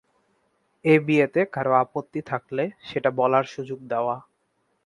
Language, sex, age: Bengali, male, 19-29